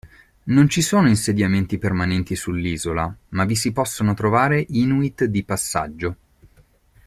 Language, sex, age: Italian, male, 30-39